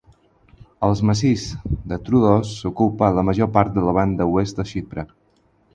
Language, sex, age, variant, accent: Catalan, male, 30-39, Balear, balear; aprenent (recent, des del castellà)